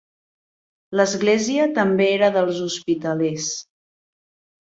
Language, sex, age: Catalan, female, 30-39